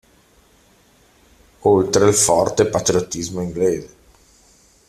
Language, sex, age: Italian, male, 50-59